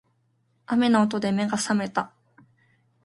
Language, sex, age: Japanese, female, 19-29